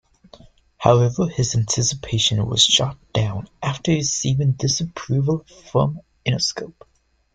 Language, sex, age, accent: English, male, under 19, United States English